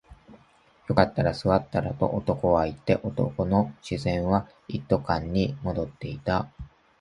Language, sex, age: Japanese, male, 19-29